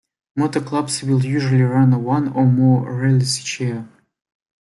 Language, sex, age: English, male, 19-29